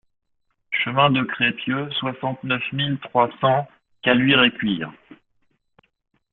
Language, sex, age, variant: French, male, 30-39, Français de métropole